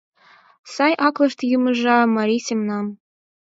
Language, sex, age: Mari, female, under 19